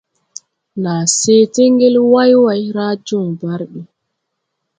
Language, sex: Tupuri, female